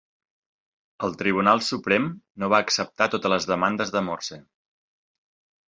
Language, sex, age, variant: Catalan, male, 40-49, Central